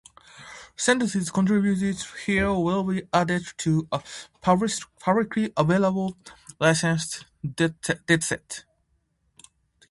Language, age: Japanese, 19-29